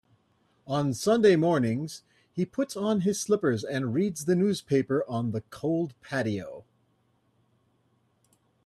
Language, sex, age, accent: English, male, 50-59, United States English